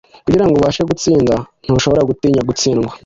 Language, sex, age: Kinyarwanda, male, 50-59